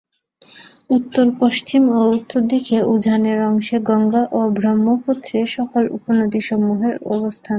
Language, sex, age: Bengali, female, 19-29